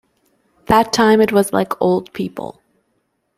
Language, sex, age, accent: English, female, 30-39, Canadian English